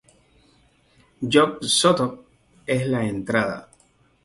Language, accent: Spanish, Caribe: Cuba, Venezuela, Puerto Rico, República Dominicana, Panamá, Colombia caribeña, México caribeño, Costa del golfo de México